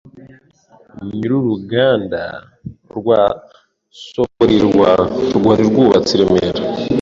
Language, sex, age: Kinyarwanda, male, 19-29